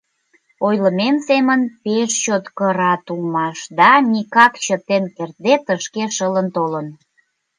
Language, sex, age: Mari, female, 19-29